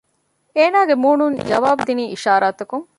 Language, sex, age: Divehi, female, 40-49